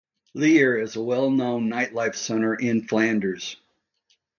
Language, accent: English, United States English